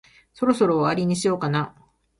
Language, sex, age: Japanese, female, 50-59